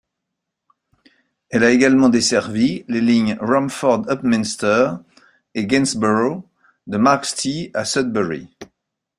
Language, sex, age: French, male, 60-69